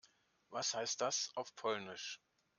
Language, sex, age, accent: German, male, 60-69, Deutschland Deutsch